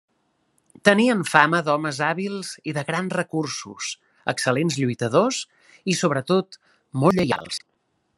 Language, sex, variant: Catalan, male, Central